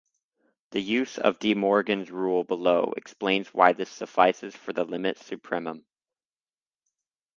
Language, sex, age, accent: English, male, 19-29, United States English